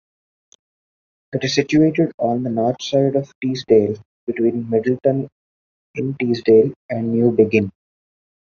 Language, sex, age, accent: English, male, 19-29, India and South Asia (India, Pakistan, Sri Lanka)